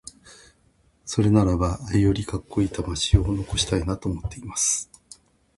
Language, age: Japanese, 60-69